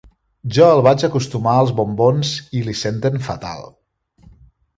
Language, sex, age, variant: Catalan, male, 40-49, Central